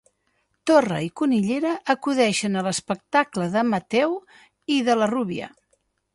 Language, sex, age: Catalan, female, 50-59